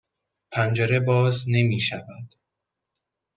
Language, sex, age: Persian, male, 19-29